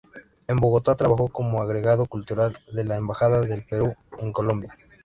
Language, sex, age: Spanish, male, 19-29